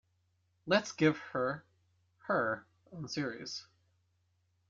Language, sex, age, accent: English, male, 19-29, Canadian English